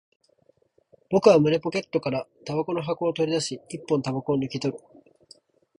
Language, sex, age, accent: Japanese, male, 19-29, 標準語